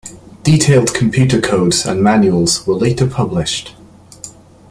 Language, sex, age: English, male, 19-29